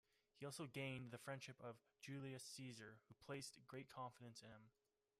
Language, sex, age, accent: English, male, 19-29, Canadian English